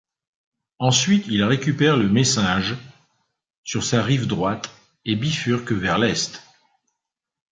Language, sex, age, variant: French, male, 50-59, Français de métropole